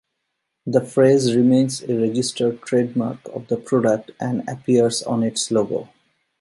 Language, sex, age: English, male, 40-49